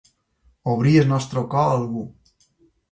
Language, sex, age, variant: Catalan, female, 40-49, Balear